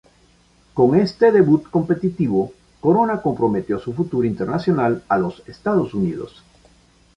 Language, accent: Spanish, Caribe: Cuba, Venezuela, Puerto Rico, República Dominicana, Panamá, Colombia caribeña, México caribeño, Costa del golfo de México